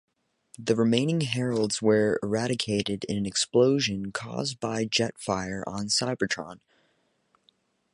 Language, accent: English, United States English